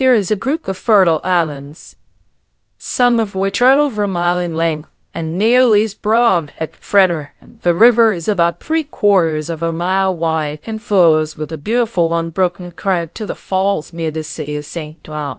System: TTS, VITS